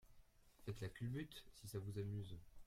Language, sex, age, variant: French, male, 19-29, Français de métropole